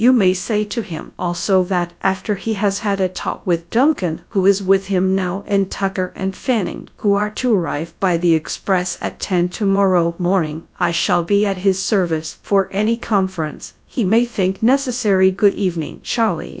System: TTS, GradTTS